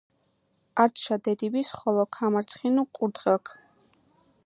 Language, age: Georgian, under 19